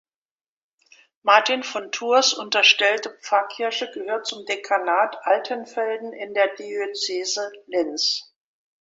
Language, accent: German, Deutschland Deutsch